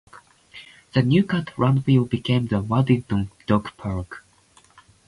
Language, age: English, 19-29